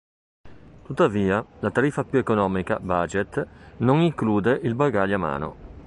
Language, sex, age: Italian, male, 50-59